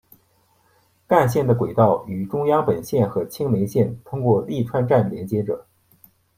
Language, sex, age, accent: Chinese, male, 40-49, 出生地：山东省